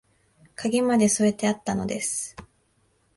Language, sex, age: Japanese, female, 19-29